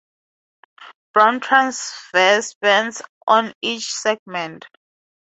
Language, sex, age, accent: English, female, 19-29, Southern African (South Africa, Zimbabwe, Namibia)